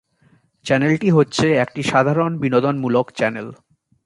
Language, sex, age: Bengali, male, 19-29